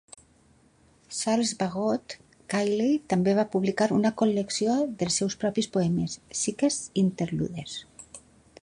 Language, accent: Catalan, valencià; valencià meridional